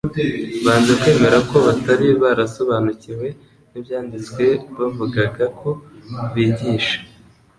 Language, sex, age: Kinyarwanda, male, 19-29